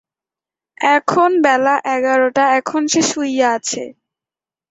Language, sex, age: Bengali, female, 19-29